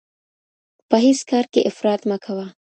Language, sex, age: Pashto, female, under 19